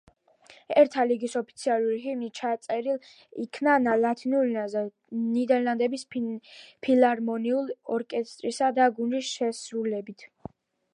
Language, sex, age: Georgian, female, under 19